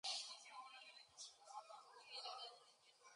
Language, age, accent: English, 19-29, United States English